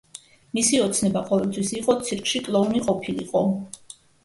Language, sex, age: Georgian, female, 50-59